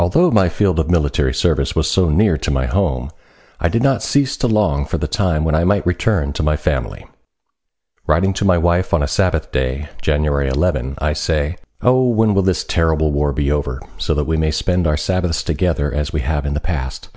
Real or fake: real